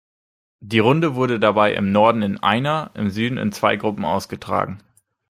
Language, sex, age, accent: German, male, 19-29, Deutschland Deutsch